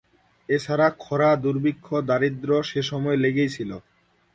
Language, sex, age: Bengali, male, 19-29